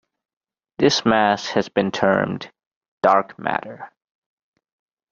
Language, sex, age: English, male, 19-29